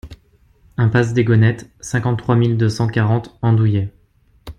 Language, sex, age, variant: French, male, 19-29, Français de métropole